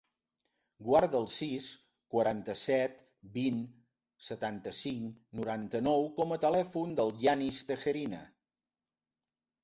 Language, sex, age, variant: Catalan, male, 60-69, Central